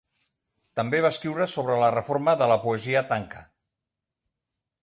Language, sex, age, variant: Catalan, male, 50-59, Central